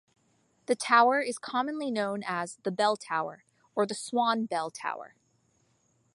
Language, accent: English, United States English